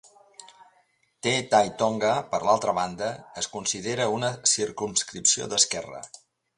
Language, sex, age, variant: Catalan, male, 60-69, Central